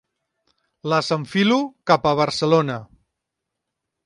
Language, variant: Catalan, Central